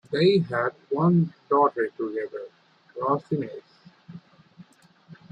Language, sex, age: English, male, 19-29